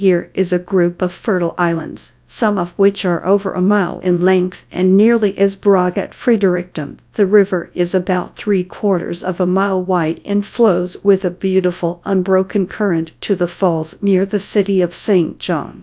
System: TTS, GradTTS